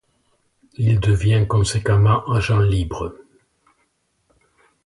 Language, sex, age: French, male, 70-79